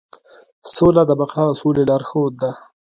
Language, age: Pashto, 19-29